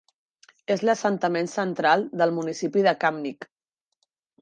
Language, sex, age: Catalan, female, 30-39